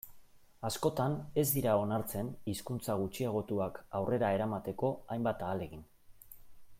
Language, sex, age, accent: Basque, male, 40-49, Mendebalekoa (Araba, Bizkaia, Gipuzkoako mendebaleko herri batzuk)